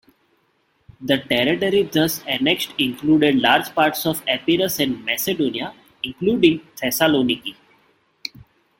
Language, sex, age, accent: English, male, 19-29, India and South Asia (India, Pakistan, Sri Lanka)